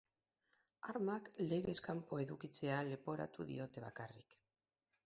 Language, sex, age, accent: Basque, female, 40-49, Mendebalekoa (Araba, Bizkaia, Gipuzkoako mendebaleko herri batzuk)